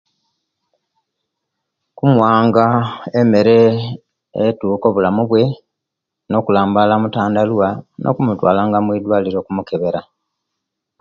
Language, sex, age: Kenyi, male, 50-59